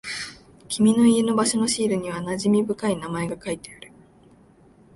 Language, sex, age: Japanese, female, 19-29